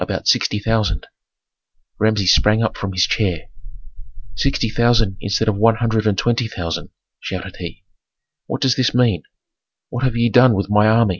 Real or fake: real